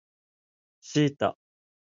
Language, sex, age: Japanese, male, 19-29